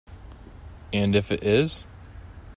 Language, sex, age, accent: English, male, 19-29, United States English